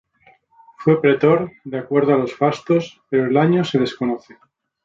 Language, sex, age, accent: Spanish, male, 40-49, España: Centro-Sur peninsular (Madrid, Toledo, Castilla-La Mancha)